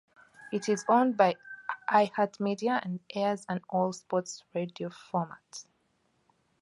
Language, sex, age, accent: English, female, 30-39, England English